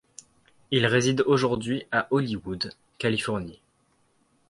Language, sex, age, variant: French, male, 19-29, Français de métropole